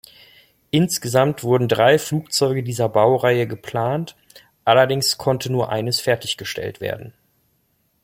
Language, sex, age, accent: German, male, 30-39, Deutschland Deutsch